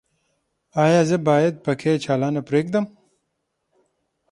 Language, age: Pashto, 40-49